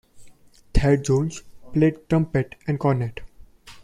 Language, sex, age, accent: English, male, 19-29, India and South Asia (India, Pakistan, Sri Lanka)